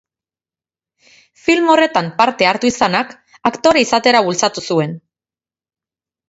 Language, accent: Basque, Mendebalekoa (Araba, Bizkaia, Gipuzkoako mendebaleko herri batzuk)